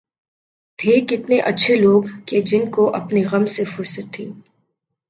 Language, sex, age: Urdu, female, 19-29